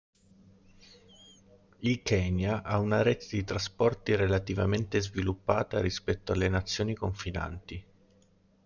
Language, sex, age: Italian, male, 19-29